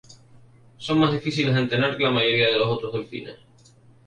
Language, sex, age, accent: Spanish, male, 19-29, España: Islas Canarias